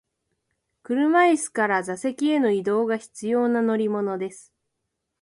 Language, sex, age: Japanese, female, 19-29